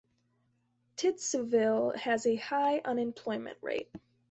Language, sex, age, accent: English, female, under 19, United States English